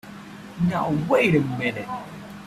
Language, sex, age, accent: English, male, 19-29, India and South Asia (India, Pakistan, Sri Lanka)